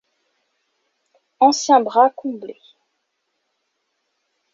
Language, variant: French, Français de métropole